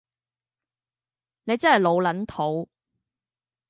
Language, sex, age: Cantonese, female, 19-29